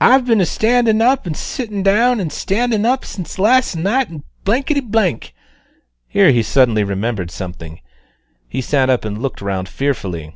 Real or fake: real